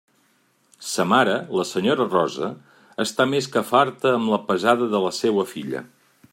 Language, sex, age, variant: Catalan, male, 50-59, Central